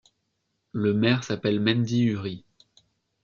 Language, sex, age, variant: French, male, under 19, Français de métropole